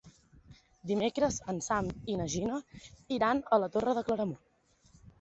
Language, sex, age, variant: Catalan, female, 19-29, Central